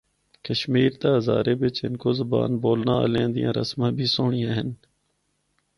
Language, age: Northern Hindko, 30-39